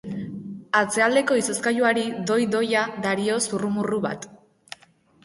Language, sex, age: Basque, female, under 19